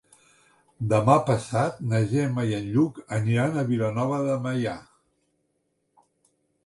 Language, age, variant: Catalan, 60-69, Central